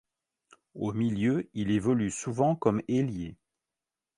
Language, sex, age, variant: French, male, 50-59, Français de métropole